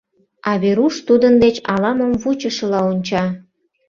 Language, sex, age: Mari, female, 19-29